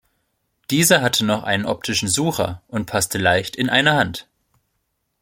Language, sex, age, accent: German, male, 19-29, Deutschland Deutsch